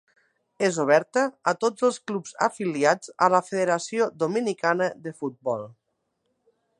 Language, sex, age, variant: Catalan, female, 40-49, Nord-Occidental